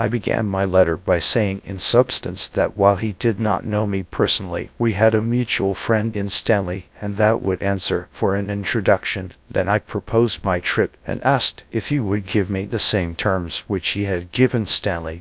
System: TTS, GradTTS